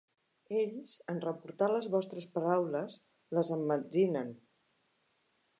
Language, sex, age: Catalan, female, 60-69